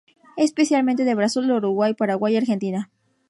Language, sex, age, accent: Spanish, female, 19-29, México